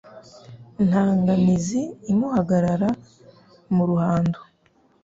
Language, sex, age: Kinyarwanda, female, under 19